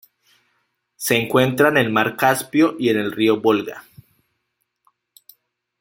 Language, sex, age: Spanish, male, 19-29